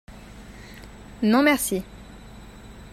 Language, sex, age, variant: French, female, 19-29, Français de métropole